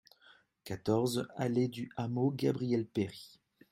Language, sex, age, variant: French, male, 30-39, Français de métropole